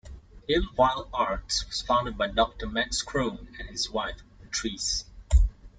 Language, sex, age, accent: English, male, 19-29, Singaporean English